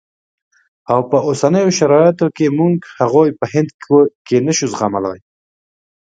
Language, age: Pashto, 19-29